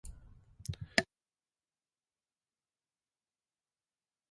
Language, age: Japanese, 50-59